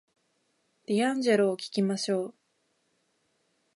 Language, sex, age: Japanese, female, 19-29